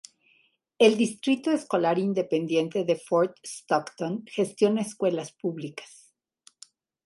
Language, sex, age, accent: Spanish, female, 60-69, México